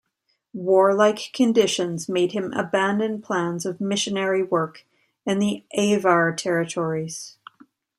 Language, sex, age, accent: English, female, 30-39, Canadian English